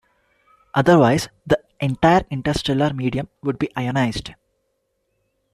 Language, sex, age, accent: English, male, 19-29, India and South Asia (India, Pakistan, Sri Lanka)